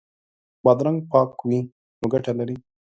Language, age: Pashto, 30-39